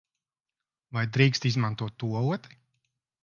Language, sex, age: Latvian, male, 40-49